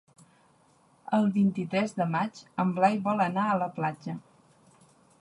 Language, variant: Catalan, Central